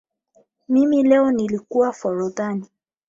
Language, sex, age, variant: Swahili, female, 19-29, Kiswahili cha Bara ya Tanzania